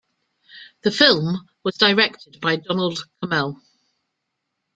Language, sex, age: English, female, 50-59